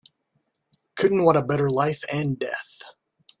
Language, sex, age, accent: English, male, 30-39, United States English